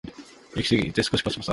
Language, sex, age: Japanese, male, 19-29